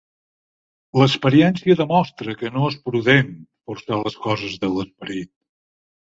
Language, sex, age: Catalan, male, 50-59